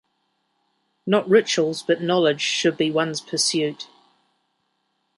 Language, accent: English, New Zealand English